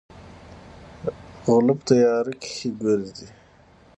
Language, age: Pashto, 19-29